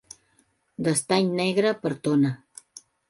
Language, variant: Catalan, Central